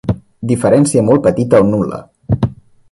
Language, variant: Catalan, Central